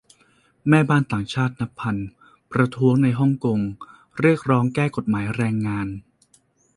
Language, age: Thai, 40-49